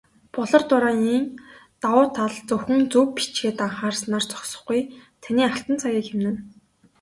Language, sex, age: Mongolian, female, 19-29